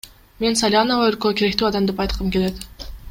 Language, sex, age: Kyrgyz, female, 19-29